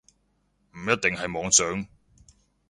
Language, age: Cantonese, 40-49